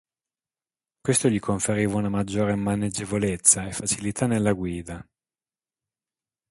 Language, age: Italian, 40-49